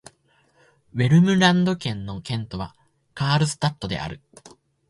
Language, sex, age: Japanese, male, 19-29